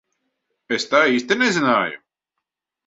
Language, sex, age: Latvian, male, 30-39